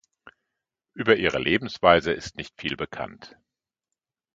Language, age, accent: German, 50-59, Deutschland Deutsch